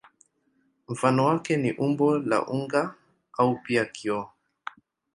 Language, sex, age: Swahili, male, 30-39